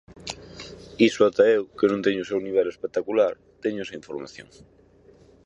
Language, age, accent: Galician, 19-29, Central (gheada)